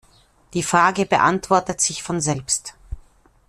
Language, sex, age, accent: German, female, 50-59, Österreichisches Deutsch